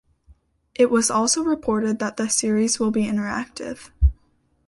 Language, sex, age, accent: English, female, under 19, United States English